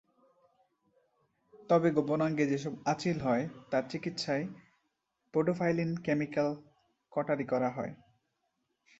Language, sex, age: Bengali, male, 19-29